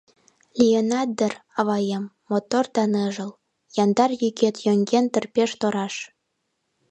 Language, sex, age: Mari, female, 19-29